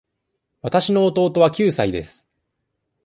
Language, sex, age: Japanese, male, 19-29